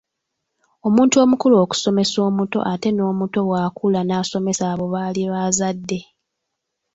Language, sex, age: Ganda, female, 19-29